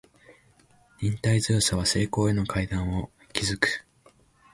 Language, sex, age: Japanese, male, 19-29